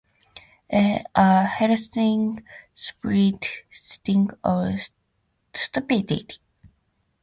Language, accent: English, United States English